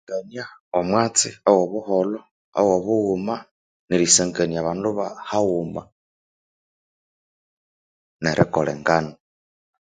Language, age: Konzo, 30-39